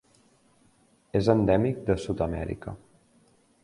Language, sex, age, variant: Catalan, male, 19-29, Septentrional